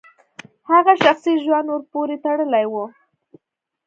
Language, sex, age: Pashto, female, 19-29